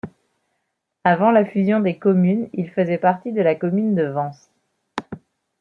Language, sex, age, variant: French, female, 30-39, Français de métropole